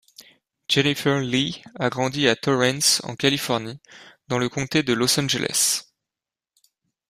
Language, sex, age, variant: French, male, 19-29, Français de métropole